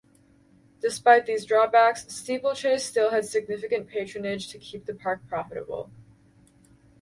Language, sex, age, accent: English, female, 19-29, Canadian English